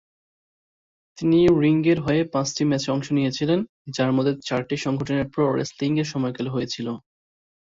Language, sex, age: Bengali, male, 19-29